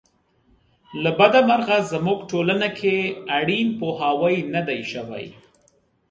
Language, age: Pashto, 19-29